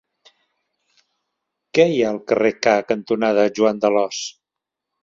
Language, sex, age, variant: Catalan, male, 60-69, Central